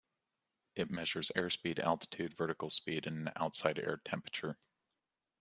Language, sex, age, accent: English, male, 40-49, United States English